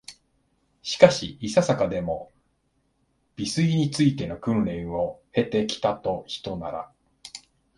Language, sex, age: Japanese, male, 50-59